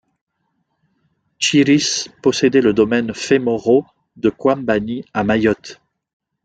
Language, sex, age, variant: French, male, 40-49, Français de métropole